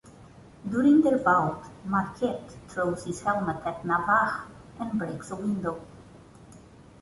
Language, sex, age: English, female, 30-39